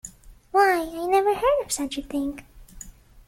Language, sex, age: English, female, 19-29